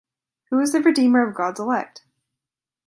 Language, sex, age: English, female, under 19